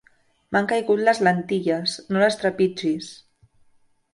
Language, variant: Catalan, Central